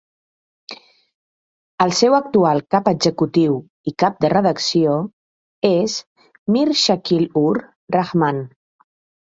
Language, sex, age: Catalan, female, 40-49